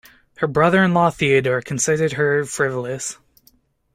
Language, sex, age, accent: English, male, 19-29, United States English